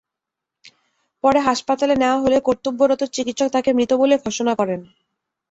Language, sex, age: Bengali, female, 19-29